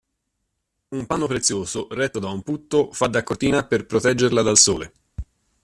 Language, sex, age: Italian, male, 50-59